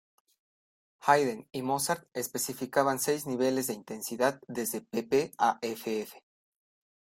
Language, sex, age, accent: Spanish, male, 19-29, México